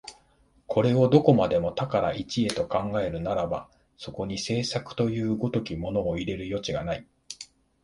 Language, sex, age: Japanese, male, 50-59